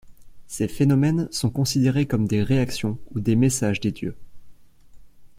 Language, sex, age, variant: French, male, under 19, Français de métropole